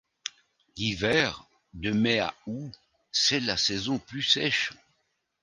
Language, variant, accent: French, Français d'Europe, Français de Belgique